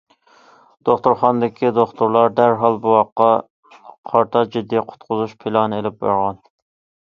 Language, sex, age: Uyghur, female, 30-39